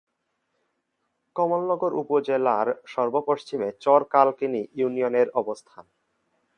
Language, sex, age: Bengali, male, under 19